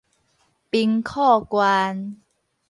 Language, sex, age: Min Nan Chinese, female, 40-49